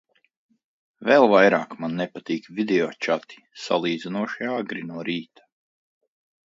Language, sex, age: Latvian, male, 40-49